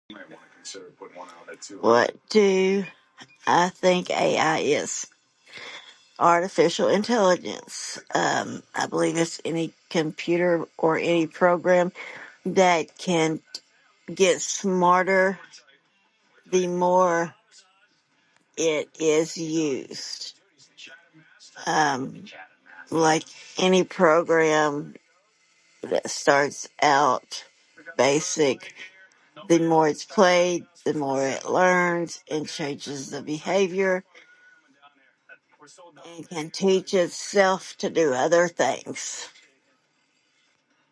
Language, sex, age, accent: English, female, 40-49, United States English